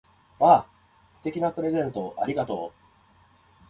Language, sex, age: Japanese, male, 30-39